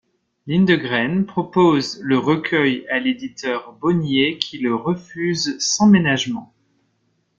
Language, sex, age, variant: French, male, 19-29, Français de métropole